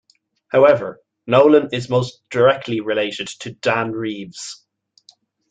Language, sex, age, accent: English, male, 19-29, Irish English